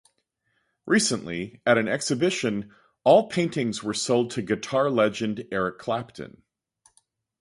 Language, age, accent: English, 50-59, United States English